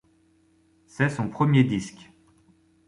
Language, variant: French, Français de métropole